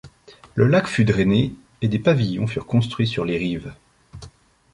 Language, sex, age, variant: French, male, 40-49, Français de métropole